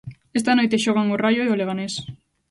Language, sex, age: Galician, female, 19-29